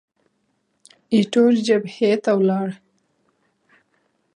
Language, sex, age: Pashto, female, 19-29